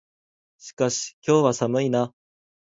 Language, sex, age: Japanese, male, 19-29